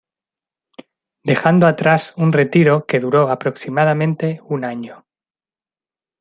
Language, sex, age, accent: Spanish, male, 40-49, España: Centro-Sur peninsular (Madrid, Toledo, Castilla-La Mancha)